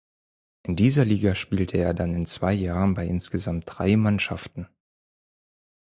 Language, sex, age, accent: German, male, 30-39, Deutschland Deutsch